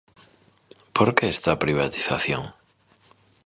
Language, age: Galician, 30-39